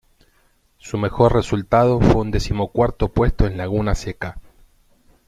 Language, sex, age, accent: Spanish, male, 30-39, Rioplatense: Argentina, Uruguay, este de Bolivia, Paraguay